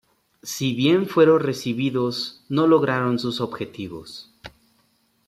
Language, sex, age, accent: Spanish, male, 19-29, México